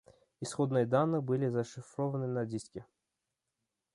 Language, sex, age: Russian, male, 19-29